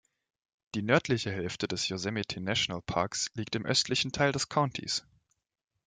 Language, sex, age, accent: German, male, 19-29, Deutschland Deutsch